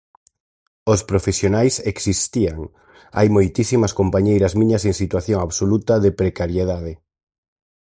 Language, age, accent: Galician, 30-39, Oriental (común en zona oriental)